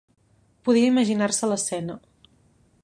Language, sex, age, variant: Catalan, female, 19-29, Central